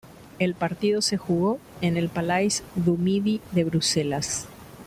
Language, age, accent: Spanish, 50-59, Rioplatense: Argentina, Uruguay, este de Bolivia, Paraguay